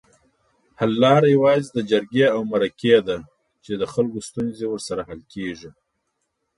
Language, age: Pashto, 30-39